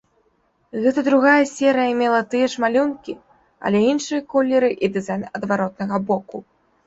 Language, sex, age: Belarusian, female, under 19